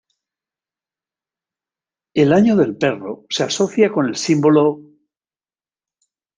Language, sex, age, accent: Spanish, male, 60-69, España: Norte peninsular (Asturias, Castilla y León, Cantabria, País Vasco, Navarra, Aragón, La Rioja, Guadalajara, Cuenca)